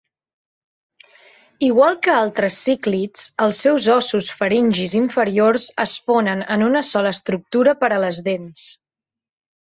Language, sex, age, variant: Catalan, female, 19-29, Central